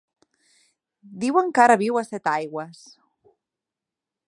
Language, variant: Catalan, Central